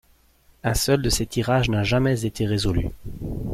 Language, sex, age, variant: French, male, 40-49, Français de métropole